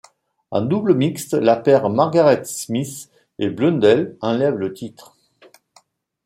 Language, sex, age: French, male, 50-59